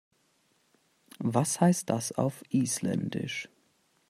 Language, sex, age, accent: German, male, under 19, Deutschland Deutsch